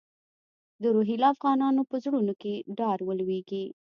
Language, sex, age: Pashto, female, 30-39